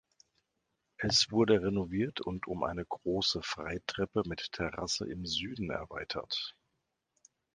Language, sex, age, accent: German, male, 50-59, Deutschland Deutsch